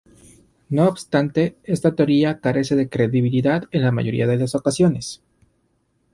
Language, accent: Spanish, Andino-Pacífico: Colombia, Perú, Ecuador, oeste de Bolivia y Venezuela andina